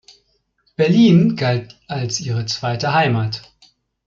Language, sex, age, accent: German, male, 19-29, Deutschland Deutsch